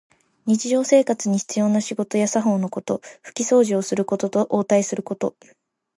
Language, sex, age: Japanese, female, 19-29